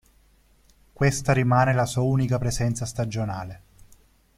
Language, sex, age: Italian, male, 30-39